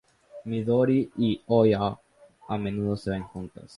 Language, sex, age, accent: Spanish, male, under 19, América central